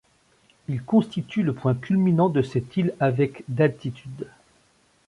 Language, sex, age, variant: French, male, 50-59, Français de métropole